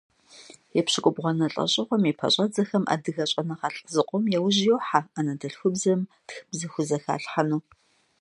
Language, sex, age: Kabardian, female, 40-49